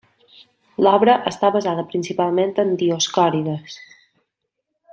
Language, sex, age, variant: Catalan, female, 19-29, Balear